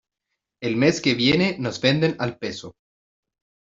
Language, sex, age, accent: Spanish, male, 19-29, Chileno: Chile, Cuyo